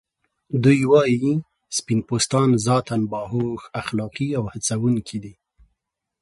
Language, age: Pashto, 30-39